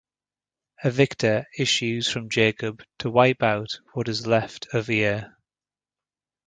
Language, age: English, 40-49